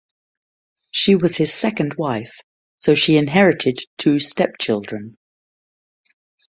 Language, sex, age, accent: English, female, 50-59, England English